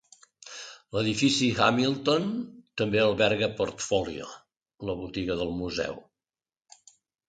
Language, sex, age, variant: Catalan, male, 60-69, Central